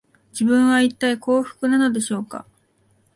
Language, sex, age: Japanese, female, 19-29